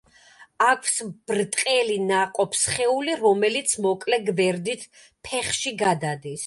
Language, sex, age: Georgian, female, 50-59